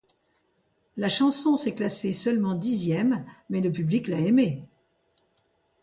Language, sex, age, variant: French, female, 70-79, Français de métropole